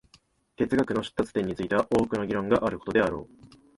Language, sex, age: Japanese, male, 19-29